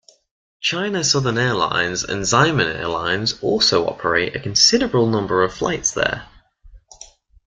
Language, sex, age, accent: English, male, under 19, England English